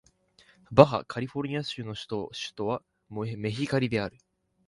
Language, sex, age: Japanese, male, 19-29